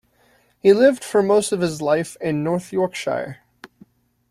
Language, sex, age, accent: English, male, 19-29, United States English